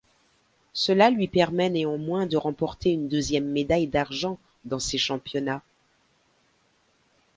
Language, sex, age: French, female, 50-59